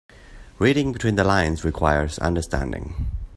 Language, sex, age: English, male, 19-29